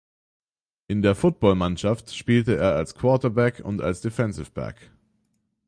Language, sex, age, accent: German, male, under 19, Deutschland Deutsch; Österreichisches Deutsch